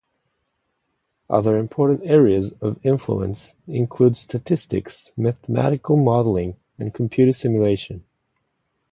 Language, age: English, 40-49